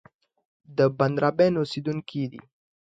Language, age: Pashto, 19-29